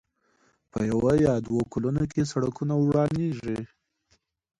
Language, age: Pashto, 19-29